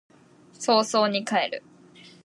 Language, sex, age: Japanese, female, 19-29